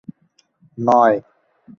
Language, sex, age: Bengali, male, 30-39